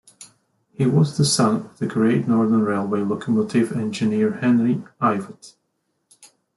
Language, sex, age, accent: English, male, 30-39, England English